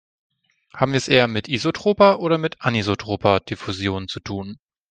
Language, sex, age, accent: German, male, 30-39, Deutschland Deutsch